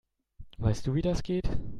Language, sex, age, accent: German, male, 19-29, Deutschland Deutsch